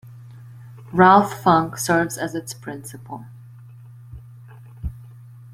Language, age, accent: English, 19-29, United States English